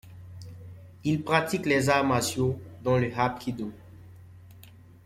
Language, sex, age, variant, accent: French, male, 19-29, Français d'Afrique subsaharienne et des îles africaines, Français de Côte d’Ivoire